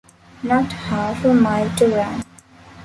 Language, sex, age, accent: English, female, 19-29, India and South Asia (India, Pakistan, Sri Lanka)